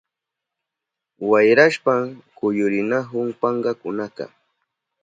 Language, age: Southern Pastaza Quechua, 30-39